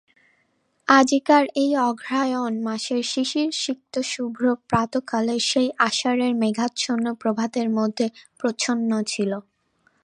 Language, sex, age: Bengali, female, 19-29